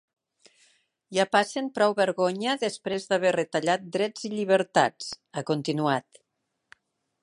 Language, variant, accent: Catalan, Nord-Occidental, nord-occidental